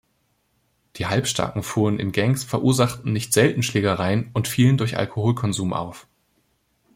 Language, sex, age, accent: German, male, 19-29, Deutschland Deutsch